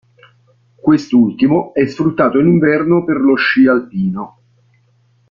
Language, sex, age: Italian, male, 50-59